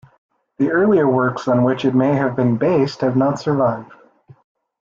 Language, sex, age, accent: English, male, under 19, United States English